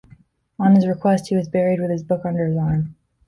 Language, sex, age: English, female, 19-29